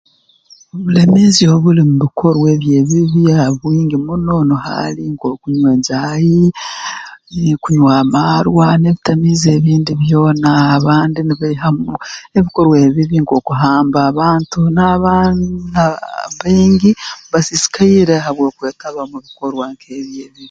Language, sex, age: Tooro, female, 40-49